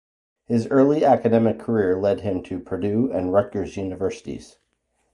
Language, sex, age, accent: English, male, 40-49, Canadian English